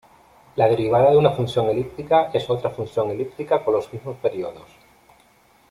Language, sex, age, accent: Spanish, male, 40-49, España: Islas Canarias